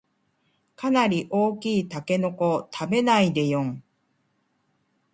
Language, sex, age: Japanese, female, 40-49